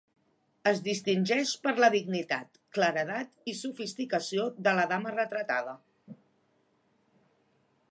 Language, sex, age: Catalan, female, 40-49